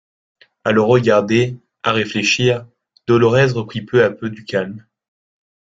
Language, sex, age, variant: French, male, 19-29, Français de métropole